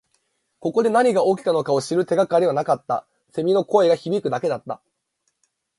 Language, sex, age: Japanese, male, 19-29